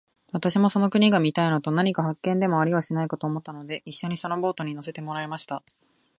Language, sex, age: Japanese, female, 19-29